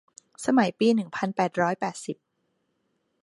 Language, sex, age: Thai, female, 30-39